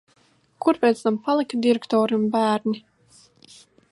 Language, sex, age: Latvian, female, under 19